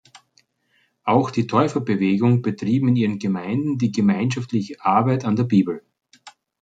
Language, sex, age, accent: German, male, 40-49, Österreichisches Deutsch